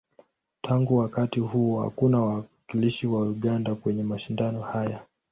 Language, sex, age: Swahili, male, 19-29